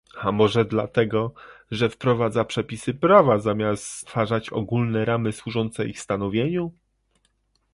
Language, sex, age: Polish, male, 30-39